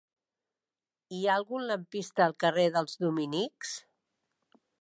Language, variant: Catalan, Central